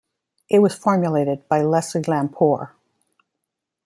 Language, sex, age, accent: English, female, 50-59, United States English